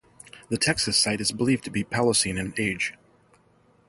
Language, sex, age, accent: English, male, 40-49, United States English; Irish English